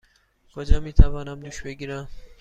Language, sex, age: Persian, male, 30-39